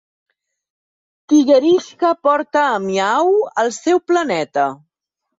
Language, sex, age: Catalan, female, 30-39